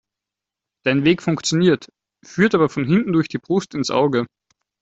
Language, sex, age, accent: German, male, 19-29, Österreichisches Deutsch